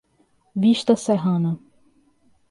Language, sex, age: Portuguese, female, 19-29